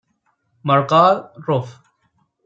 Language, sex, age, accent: Spanish, male, 30-39, México